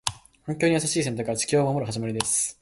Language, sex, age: Japanese, male, 19-29